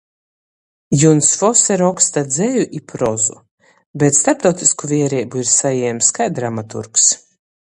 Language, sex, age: Latgalian, female, 30-39